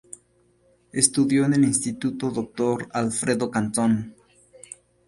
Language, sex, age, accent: Spanish, male, 19-29, México